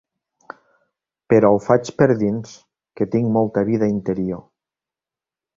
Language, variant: Catalan, Nord-Occidental